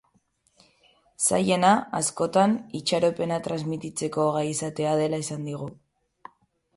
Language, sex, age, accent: Basque, female, 19-29, Mendebalekoa (Araba, Bizkaia, Gipuzkoako mendebaleko herri batzuk)